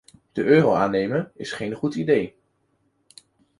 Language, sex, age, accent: Dutch, male, 19-29, Nederlands Nederlands